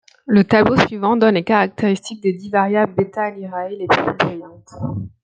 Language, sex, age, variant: French, female, 30-39, Français de métropole